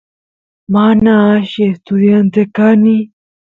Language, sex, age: Santiago del Estero Quichua, female, 19-29